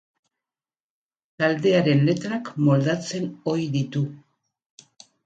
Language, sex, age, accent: Basque, female, 50-59, Mendebalekoa (Araba, Bizkaia, Gipuzkoako mendebaleko herri batzuk)